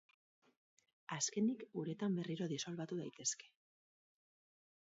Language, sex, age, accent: Basque, female, 40-49, Mendebalekoa (Araba, Bizkaia, Gipuzkoako mendebaleko herri batzuk)